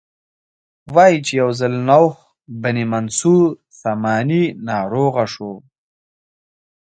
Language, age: Pashto, 19-29